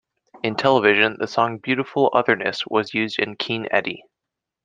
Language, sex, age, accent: English, male, 19-29, United States English